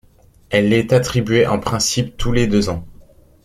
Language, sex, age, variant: French, male, 19-29, Français de métropole